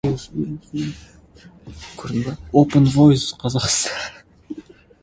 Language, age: Kazakh, 19-29